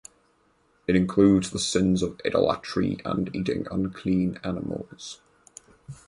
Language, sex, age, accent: English, male, under 19, England English